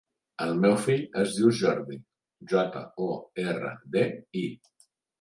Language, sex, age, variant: Catalan, male, 60-69, Central